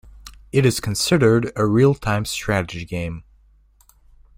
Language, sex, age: English, male, under 19